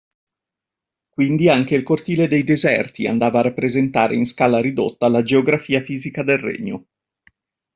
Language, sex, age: Italian, male, 50-59